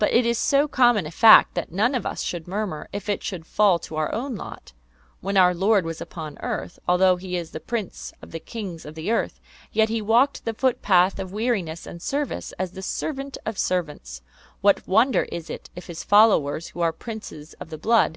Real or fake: real